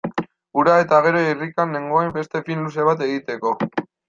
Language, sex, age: Basque, male, 19-29